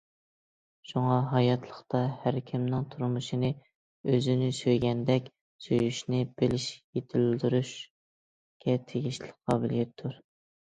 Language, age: Uyghur, 19-29